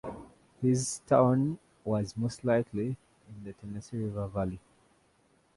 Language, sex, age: English, male, 19-29